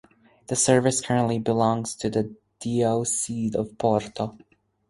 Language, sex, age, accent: English, male, 19-29, United States English